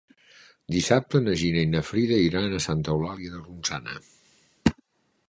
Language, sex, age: Catalan, male, 60-69